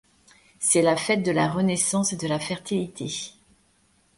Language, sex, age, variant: French, female, 30-39, Français de métropole